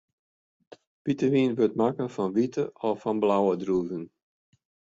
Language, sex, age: Western Frisian, male, 60-69